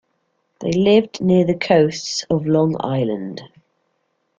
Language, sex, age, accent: English, female, 40-49, England English